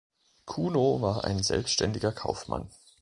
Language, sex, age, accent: German, male, 40-49, Deutschland Deutsch